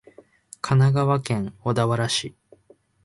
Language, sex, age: Japanese, male, 19-29